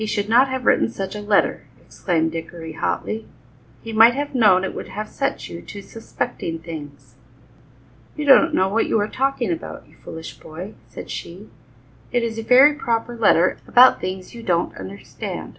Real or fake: real